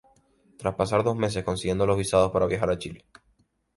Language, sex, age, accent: Spanish, male, 19-29, España: Islas Canarias